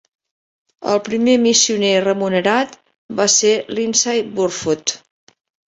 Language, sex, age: Catalan, female, 60-69